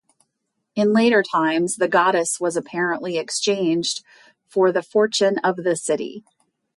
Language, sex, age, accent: English, female, 50-59, United States English